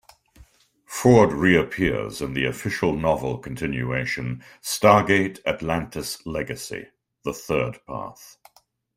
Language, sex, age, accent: English, male, 60-69, Canadian English